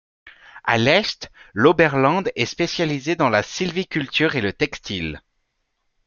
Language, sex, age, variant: French, male, 19-29, Français de métropole